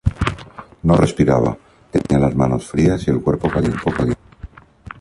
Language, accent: Spanish, España: Centro-Sur peninsular (Madrid, Toledo, Castilla-La Mancha)